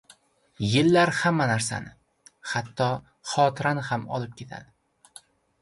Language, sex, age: Uzbek, male, 19-29